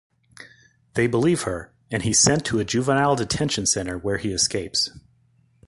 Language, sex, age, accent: English, male, 40-49, United States English